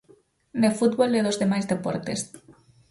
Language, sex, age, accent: Galician, female, 19-29, Normativo (estándar)